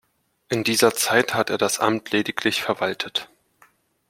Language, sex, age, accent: German, male, 30-39, Deutschland Deutsch